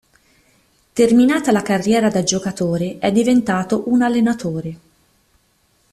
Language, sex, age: Italian, female, 19-29